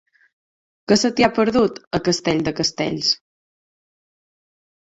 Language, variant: Catalan, Balear